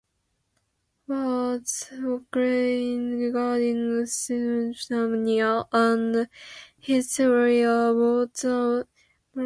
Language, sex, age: English, female, 19-29